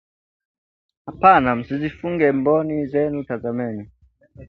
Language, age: Swahili, 19-29